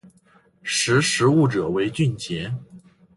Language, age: Chinese, 19-29